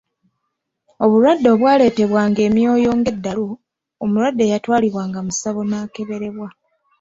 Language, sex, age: Ganda, female, 19-29